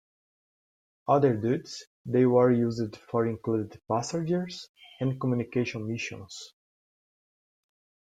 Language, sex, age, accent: English, male, 30-39, United States English